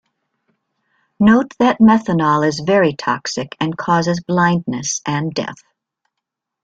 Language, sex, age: English, female, 60-69